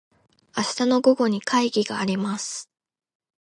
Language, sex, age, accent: Japanese, female, 19-29, 標準語